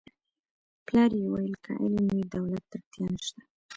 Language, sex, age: Pashto, female, 19-29